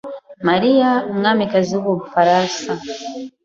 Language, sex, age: Kinyarwanda, female, 19-29